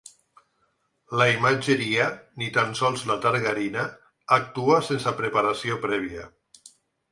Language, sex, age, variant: Catalan, male, 60-69, Central